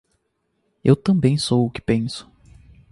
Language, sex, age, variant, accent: Portuguese, male, 19-29, Portuguese (Brasil), Paulista